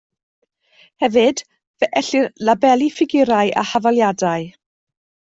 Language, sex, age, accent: Welsh, female, 50-59, Y Deyrnas Unedig Cymraeg